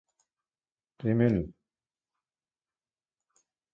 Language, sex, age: German, male, 50-59